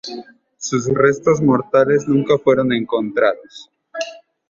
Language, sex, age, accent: Spanish, male, 19-29, México